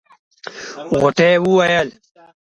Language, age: Pashto, 30-39